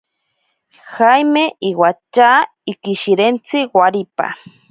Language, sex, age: Ashéninka Perené, female, 19-29